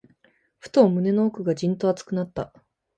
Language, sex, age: Japanese, female, 19-29